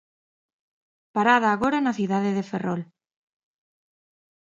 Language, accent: Galician, Atlántico (seseo e gheada)